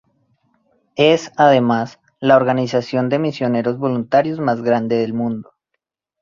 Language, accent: Spanish, Andino-Pacífico: Colombia, Perú, Ecuador, oeste de Bolivia y Venezuela andina